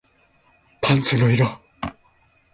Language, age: Japanese, 40-49